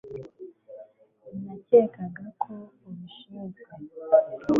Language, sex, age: Kinyarwanda, female, 19-29